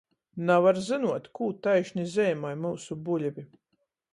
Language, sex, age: Latgalian, female, 40-49